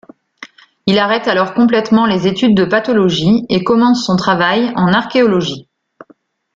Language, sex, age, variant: French, female, 40-49, Français de métropole